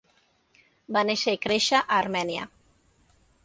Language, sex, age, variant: Catalan, female, 40-49, Central